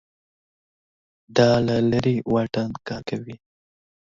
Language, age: Pashto, under 19